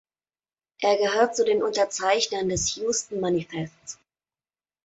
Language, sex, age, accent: German, female, 30-39, Deutschland Deutsch